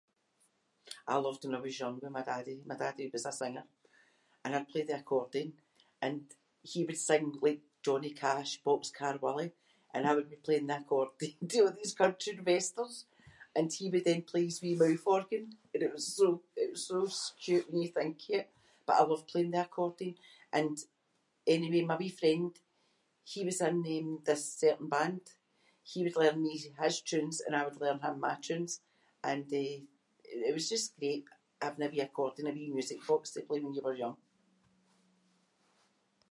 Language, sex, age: Scots, female, 60-69